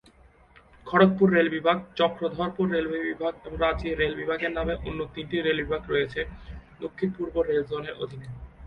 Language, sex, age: Bengali, male, 19-29